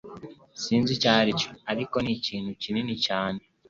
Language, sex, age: Kinyarwanda, male, 19-29